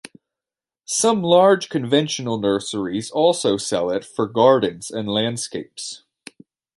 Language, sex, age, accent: English, male, 19-29, United States English